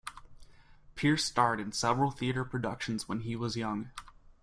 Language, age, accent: English, 19-29, United States English